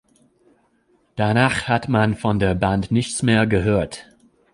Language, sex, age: German, male, 40-49